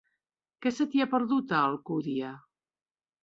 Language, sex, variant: Catalan, female, Central